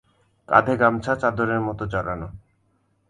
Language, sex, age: Bengali, male, 19-29